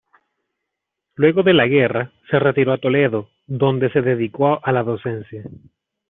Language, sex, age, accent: Spanish, male, 30-39, América central